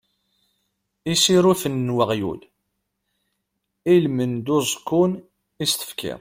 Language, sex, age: Kabyle, male, 30-39